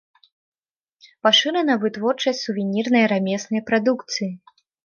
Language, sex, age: Belarusian, female, 19-29